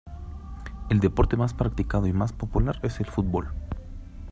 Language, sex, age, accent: Spanish, male, 30-39, México